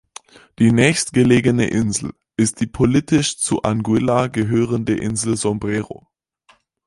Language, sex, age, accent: German, male, under 19, Deutschland Deutsch